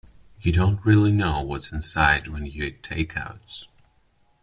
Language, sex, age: English, male, 19-29